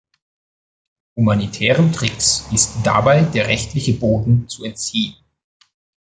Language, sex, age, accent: German, male, 30-39, Österreichisches Deutsch